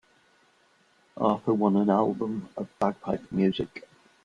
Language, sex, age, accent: English, male, 60-69, England English